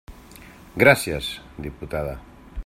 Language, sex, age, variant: Catalan, male, 40-49, Central